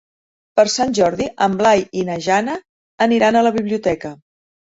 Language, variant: Catalan, Central